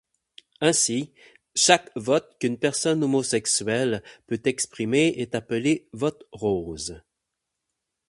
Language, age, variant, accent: French, 30-39, Français d'Amérique du Nord, Français du Canada